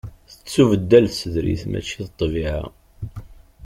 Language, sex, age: Kabyle, male, 40-49